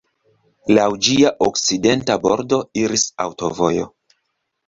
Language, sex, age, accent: Esperanto, male, 30-39, Internacia